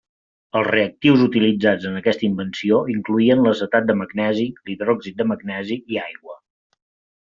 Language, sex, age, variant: Catalan, male, 30-39, Central